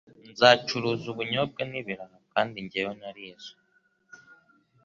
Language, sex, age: Kinyarwanda, male, 19-29